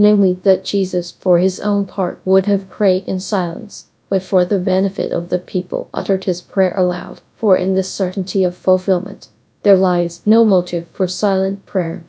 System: TTS, GradTTS